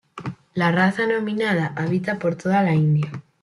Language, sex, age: Spanish, female, 19-29